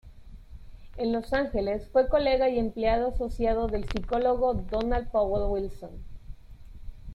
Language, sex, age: Spanish, female, 19-29